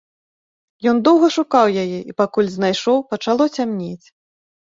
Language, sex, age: Belarusian, female, 30-39